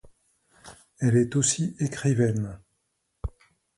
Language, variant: French, Français de métropole